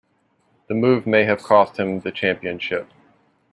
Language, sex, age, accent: English, male, 30-39, United States English